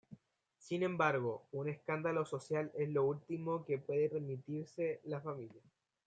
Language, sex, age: Spanish, male, 19-29